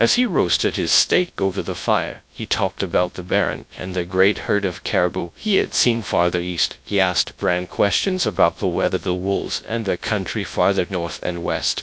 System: TTS, GradTTS